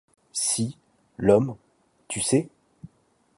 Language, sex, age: French, male, 40-49